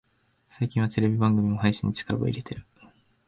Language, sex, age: Japanese, male, 19-29